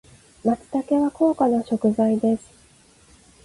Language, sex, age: Japanese, female, 30-39